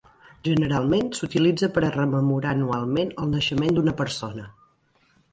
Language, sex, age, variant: Catalan, female, 40-49, Central